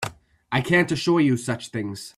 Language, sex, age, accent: English, male, 30-39, United States English